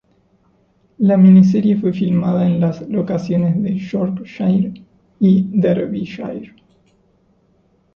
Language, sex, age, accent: Spanish, male, 30-39, Rioplatense: Argentina, Uruguay, este de Bolivia, Paraguay